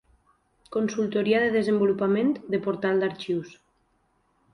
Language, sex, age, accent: Catalan, female, 30-39, valencià